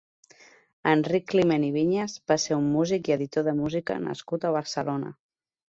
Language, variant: Catalan, Central